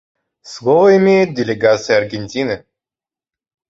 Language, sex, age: Russian, male, under 19